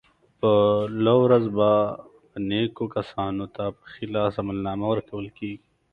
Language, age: Pashto, 19-29